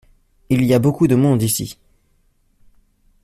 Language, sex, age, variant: French, male, 19-29, Français de métropole